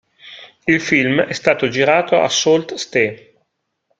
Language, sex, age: Italian, male, 40-49